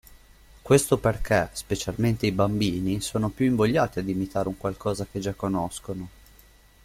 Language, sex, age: Italian, male, 19-29